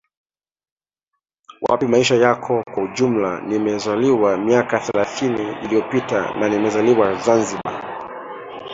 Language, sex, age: Swahili, male, 30-39